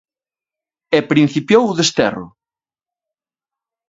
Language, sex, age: Galician, male, 40-49